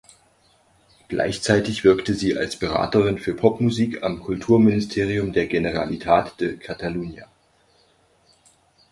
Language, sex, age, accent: German, male, 30-39, Deutschland Deutsch